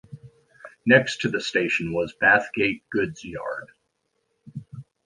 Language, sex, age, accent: English, male, 50-59, United States English